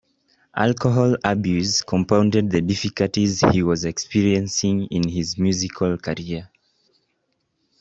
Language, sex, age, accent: English, male, 19-29, United States English